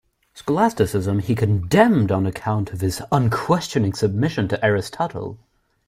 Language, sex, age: English, male, 19-29